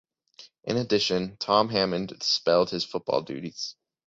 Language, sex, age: English, male, under 19